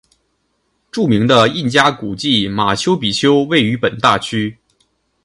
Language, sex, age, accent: Chinese, male, 19-29, 出生地：黑龙江省